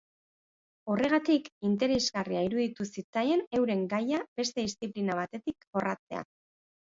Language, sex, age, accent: Basque, female, 30-39, Batua